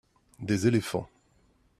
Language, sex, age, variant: French, male, 30-39, Français de métropole